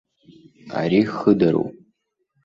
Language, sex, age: Abkhazian, male, under 19